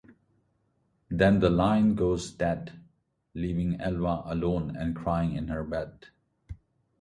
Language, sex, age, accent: English, male, 40-49, India and South Asia (India, Pakistan, Sri Lanka)